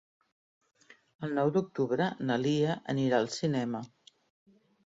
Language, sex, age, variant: Catalan, female, 50-59, Central